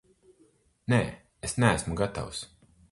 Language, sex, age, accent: Latvian, male, 30-39, Riga